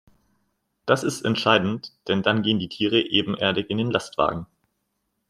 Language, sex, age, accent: German, male, 19-29, Deutschland Deutsch